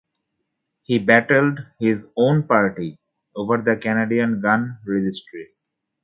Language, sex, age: English, male, 30-39